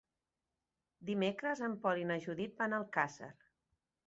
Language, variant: Catalan, Central